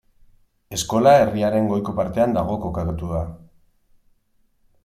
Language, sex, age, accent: Basque, male, 30-39, Mendebalekoa (Araba, Bizkaia, Gipuzkoako mendebaleko herri batzuk)